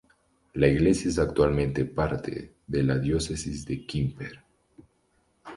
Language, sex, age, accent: Spanish, male, 19-29, Andino-Pacífico: Colombia, Perú, Ecuador, oeste de Bolivia y Venezuela andina